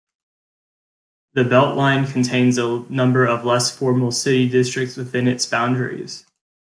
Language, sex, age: English, male, 19-29